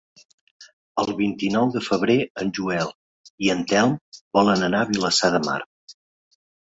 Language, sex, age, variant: Catalan, male, 50-59, Central